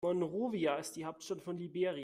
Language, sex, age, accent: German, male, 19-29, Deutschland Deutsch